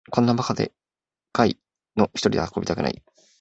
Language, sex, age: Japanese, male, 19-29